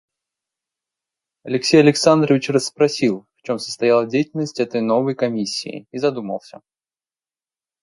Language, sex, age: Russian, male, 19-29